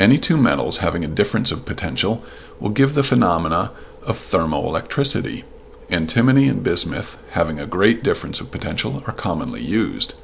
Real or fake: real